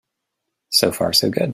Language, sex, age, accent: English, male, 30-39, United States English